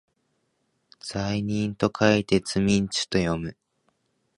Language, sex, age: Japanese, male, under 19